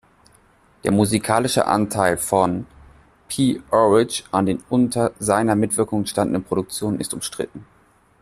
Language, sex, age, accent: German, male, 19-29, Deutschland Deutsch